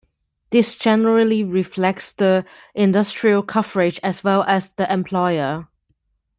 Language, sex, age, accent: English, female, 19-29, Hong Kong English